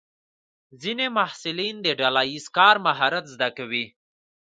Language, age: Pashto, 19-29